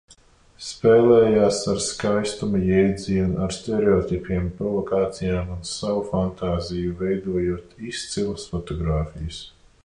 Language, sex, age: Latvian, male, 40-49